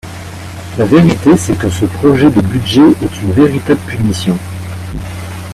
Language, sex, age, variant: French, male, 30-39, Français de métropole